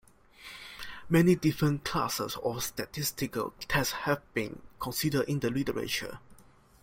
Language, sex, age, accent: English, male, 19-29, Malaysian English